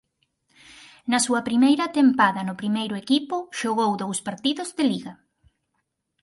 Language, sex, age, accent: Galician, female, 19-29, Central (sen gheada)